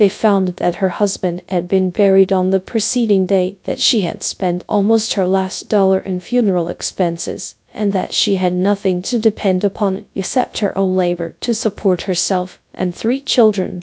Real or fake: fake